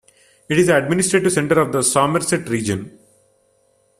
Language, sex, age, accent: English, male, 19-29, India and South Asia (India, Pakistan, Sri Lanka)